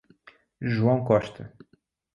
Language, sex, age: Portuguese, male, 30-39